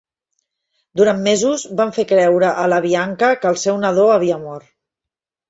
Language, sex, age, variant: Catalan, female, 40-49, Central